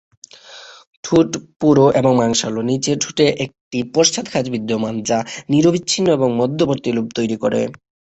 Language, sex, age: Bengali, male, 19-29